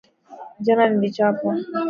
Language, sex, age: Swahili, female, 19-29